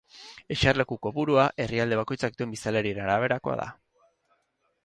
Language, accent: Basque, Erdialdekoa edo Nafarra (Gipuzkoa, Nafarroa)